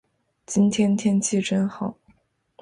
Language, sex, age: Chinese, female, 19-29